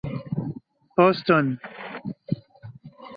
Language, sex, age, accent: English, male, 30-39, Australian English